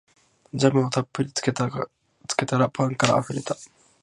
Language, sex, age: Japanese, male, 19-29